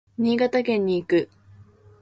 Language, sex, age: Japanese, female, 19-29